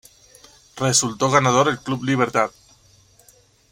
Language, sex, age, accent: Spanish, male, 19-29, Andino-Pacífico: Colombia, Perú, Ecuador, oeste de Bolivia y Venezuela andina